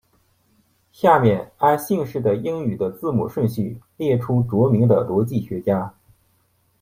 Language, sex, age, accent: Chinese, male, 40-49, 出生地：山东省